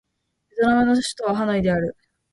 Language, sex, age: Japanese, female, under 19